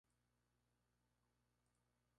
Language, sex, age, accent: Spanish, male, 19-29, México